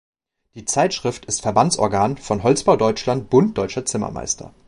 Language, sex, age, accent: German, male, 19-29, Deutschland Deutsch